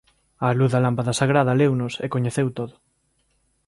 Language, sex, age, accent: Galician, male, 30-39, Normativo (estándar)